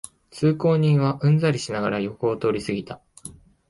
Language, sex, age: Japanese, male, 19-29